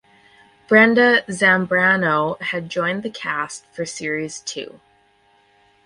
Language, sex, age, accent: English, female, 30-39, Canadian English